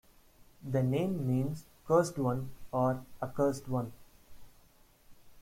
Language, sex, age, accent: English, male, 19-29, India and South Asia (India, Pakistan, Sri Lanka)